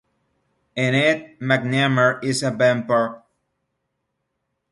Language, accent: English, United States English